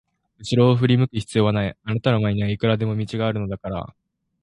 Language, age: Japanese, 19-29